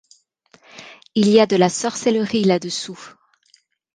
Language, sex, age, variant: French, female, 50-59, Français de métropole